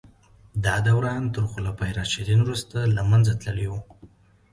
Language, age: Pashto, 30-39